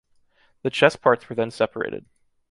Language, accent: English, United States English